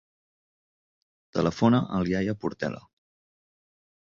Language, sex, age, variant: Catalan, male, 19-29, Central